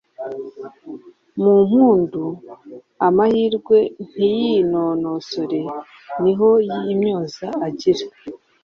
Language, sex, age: Kinyarwanda, female, 19-29